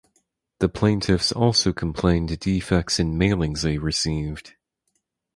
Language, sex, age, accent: English, male, 19-29, United States English